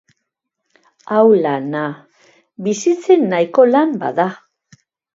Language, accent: Basque, Mendebalekoa (Araba, Bizkaia, Gipuzkoako mendebaleko herri batzuk)